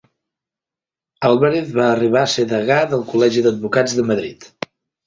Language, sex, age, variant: Catalan, male, 40-49, Central